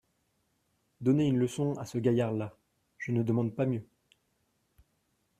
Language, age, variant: French, 30-39, Français de métropole